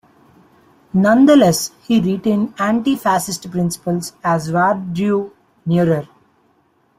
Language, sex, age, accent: English, male, 19-29, India and South Asia (India, Pakistan, Sri Lanka)